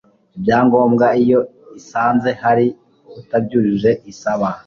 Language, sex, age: Kinyarwanda, male, 19-29